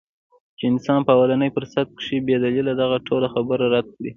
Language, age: Pashto, 19-29